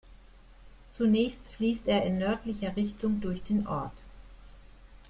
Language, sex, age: German, female, 50-59